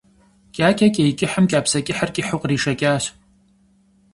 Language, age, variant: Kabardian, 40-49, Адыгэбзэ (Къэбэрдей, Кирил, псоми зэдай)